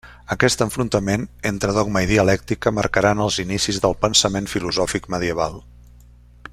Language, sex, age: Catalan, male, 60-69